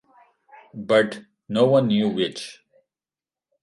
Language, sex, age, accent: English, male, 40-49, India and South Asia (India, Pakistan, Sri Lanka)